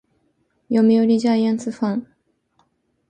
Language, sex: Japanese, female